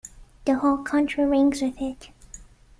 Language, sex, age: English, female, 19-29